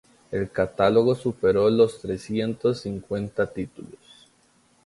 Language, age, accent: Spanish, 30-39, América central